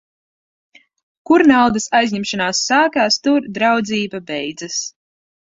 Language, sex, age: Latvian, female, 19-29